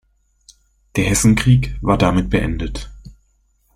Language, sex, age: German, male, 19-29